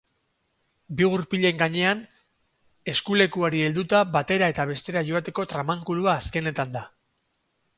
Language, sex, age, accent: Basque, male, 40-49, Mendebalekoa (Araba, Bizkaia, Gipuzkoako mendebaleko herri batzuk)